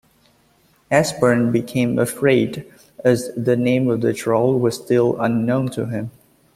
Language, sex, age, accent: English, male, 19-29, United States English